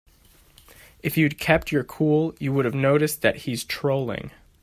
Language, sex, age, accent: English, male, 19-29, United States English